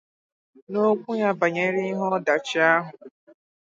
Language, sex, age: Igbo, female, 19-29